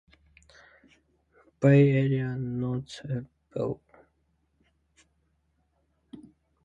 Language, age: English, 19-29